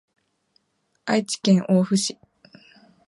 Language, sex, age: Japanese, female, 19-29